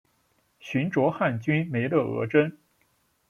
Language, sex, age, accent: Chinese, male, 19-29, 出生地：山东省